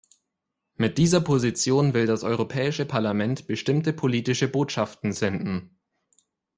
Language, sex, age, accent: German, male, 19-29, Deutschland Deutsch